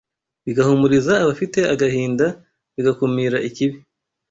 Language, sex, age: Kinyarwanda, male, 19-29